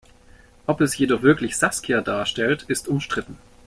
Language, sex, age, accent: German, male, 19-29, Deutschland Deutsch